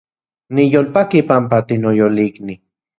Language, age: Central Puebla Nahuatl, 30-39